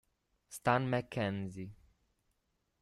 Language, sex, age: Italian, male, under 19